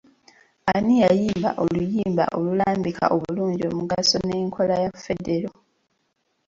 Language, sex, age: Ganda, female, 19-29